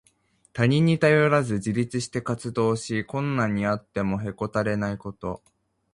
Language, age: Japanese, 19-29